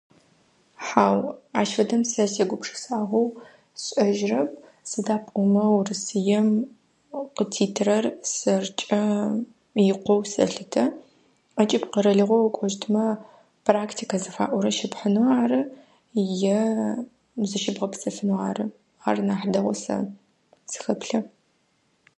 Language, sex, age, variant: Adyghe, female, 19-29, Адыгабзэ (Кирил, пстэумэ зэдыряе)